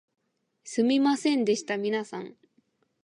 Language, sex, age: Japanese, female, 19-29